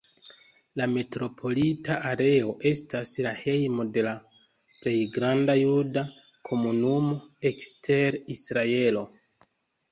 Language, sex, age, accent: Esperanto, male, 30-39, Internacia